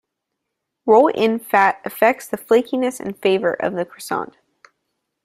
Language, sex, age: English, female, under 19